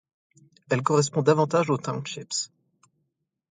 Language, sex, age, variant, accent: French, male, 30-39, Français d'Europe, Français de Belgique